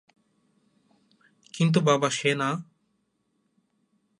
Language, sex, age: Bengali, male, 19-29